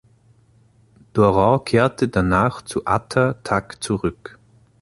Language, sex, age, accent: German, male, 30-39, Österreichisches Deutsch